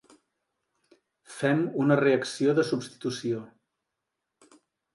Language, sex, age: Catalan, male, 40-49